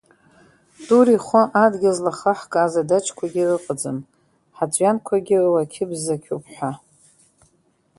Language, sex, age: Abkhazian, female, 50-59